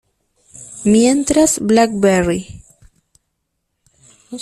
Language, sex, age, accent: Spanish, female, 19-29, Rioplatense: Argentina, Uruguay, este de Bolivia, Paraguay